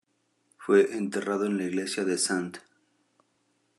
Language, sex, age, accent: Spanish, male, 40-49, México